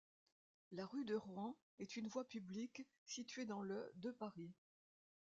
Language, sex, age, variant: French, female, 70-79, Français de métropole